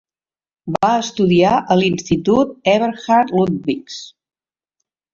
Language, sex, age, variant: Catalan, female, 60-69, Central